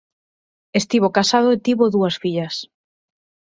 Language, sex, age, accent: Galician, female, 19-29, Normativo (estándar)